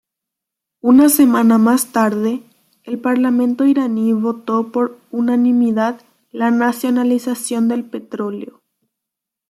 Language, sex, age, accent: Spanish, female, under 19, Rioplatense: Argentina, Uruguay, este de Bolivia, Paraguay